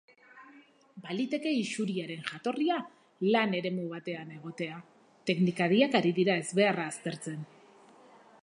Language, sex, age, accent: Basque, female, 40-49, Erdialdekoa edo Nafarra (Gipuzkoa, Nafarroa)